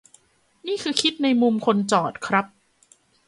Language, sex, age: Thai, female, 19-29